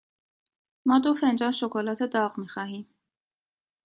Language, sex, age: Persian, female, 19-29